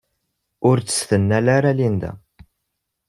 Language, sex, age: Kabyle, male, under 19